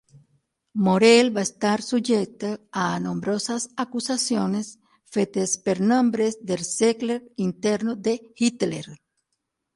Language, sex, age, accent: Catalan, female, 19-29, nord-occidental; septentrional